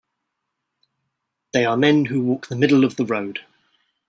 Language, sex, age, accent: English, male, 40-49, England English